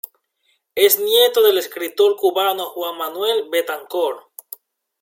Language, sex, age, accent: Spanish, male, 19-29, Caribe: Cuba, Venezuela, Puerto Rico, República Dominicana, Panamá, Colombia caribeña, México caribeño, Costa del golfo de México